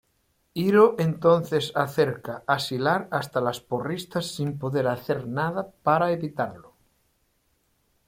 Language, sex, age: Spanish, male, 50-59